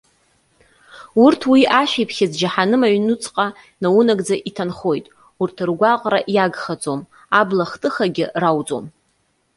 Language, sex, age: Abkhazian, female, 30-39